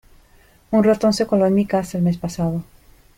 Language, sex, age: Spanish, female, 50-59